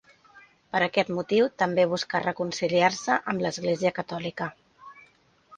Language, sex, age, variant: Catalan, female, 40-49, Central